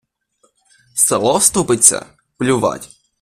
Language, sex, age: Ukrainian, male, under 19